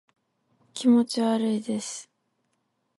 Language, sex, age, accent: Japanese, female, 19-29, 関西弁